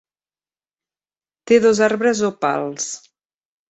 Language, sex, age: Catalan, female, 40-49